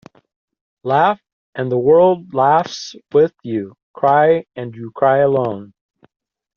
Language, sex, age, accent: English, male, 60-69, United States English